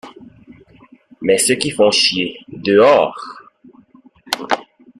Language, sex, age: French, male, 19-29